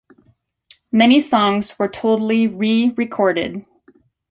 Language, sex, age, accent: English, female, 40-49, United States English